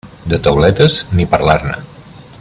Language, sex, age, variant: Catalan, male, 40-49, Nord-Occidental